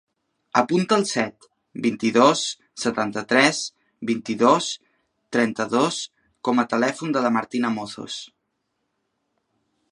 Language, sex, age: Catalan, male, 19-29